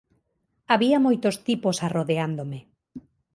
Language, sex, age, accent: Galician, female, 30-39, Normativo (estándar)